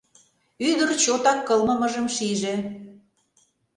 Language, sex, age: Mari, female, 50-59